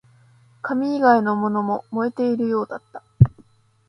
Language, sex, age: Japanese, female, 19-29